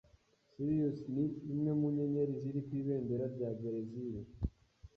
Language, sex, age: Kinyarwanda, male, 19-29